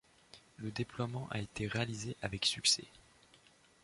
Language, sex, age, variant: French, male, 19-29, Français de métropole